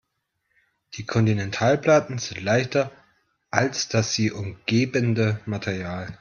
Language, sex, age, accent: German, male, 30-39, Deutschland Deutsch